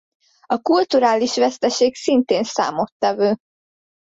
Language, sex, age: Hungarian, female, under 19